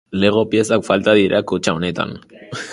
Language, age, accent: Basque, under 19, Erdialdekoa edo Nafarra (Gipuzkoa, Nafarroa)